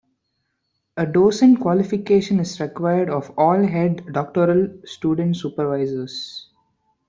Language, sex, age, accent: English, male, 19-29, India and South Asia (India, Pakistan, Sri Lanka)